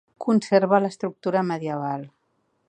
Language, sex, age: Catalan, female, 60-69